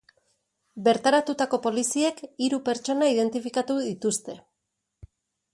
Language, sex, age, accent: Basque, female, 40-49, Mendebalekoa (Araba, Bizkaia, Gipuzkoako mendebaleko herri batzuk)